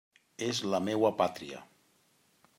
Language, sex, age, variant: Catalan, male, 40-49, Central